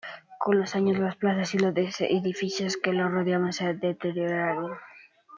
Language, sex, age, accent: Spanish, male, under 19, España: Norte peninsular (Asturias, Castilla y León, Cantabria, País Vasco, Navarra, Aragón, La Rioja, Guadalajara, Cuenca)